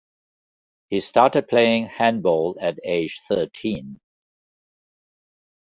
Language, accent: English, Singaporean English